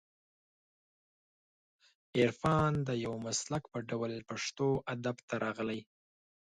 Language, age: Pashto, 19-29